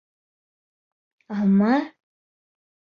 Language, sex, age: Bashkir, male, under 19